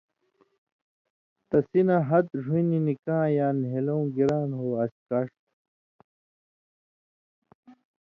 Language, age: Indus Kohistani, 19-29